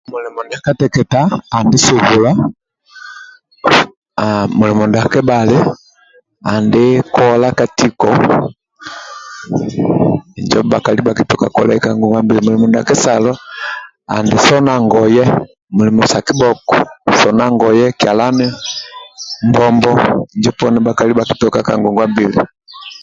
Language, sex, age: Amba (Uganda), male, 40-49